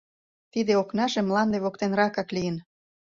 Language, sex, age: Mari, female, 30-39